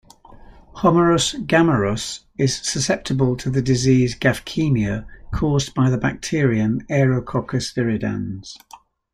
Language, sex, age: English, male, 60-69